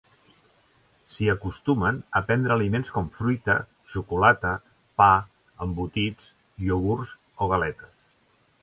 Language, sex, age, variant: Catalan, male, 60-69, Central